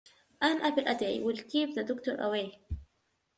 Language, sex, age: English, female, 40-49